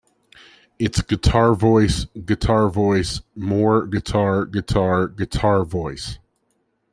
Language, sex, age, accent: English, male, 30-39, United States English